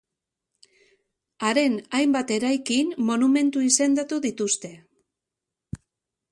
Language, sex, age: Basque, female, 50-59